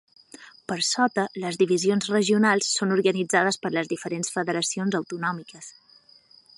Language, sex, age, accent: Catalan, female, 30-39, balear; central